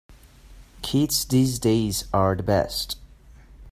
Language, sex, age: English, male, 30-39